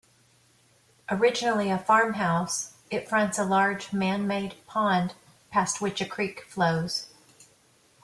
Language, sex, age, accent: English, female, 50-59, United States English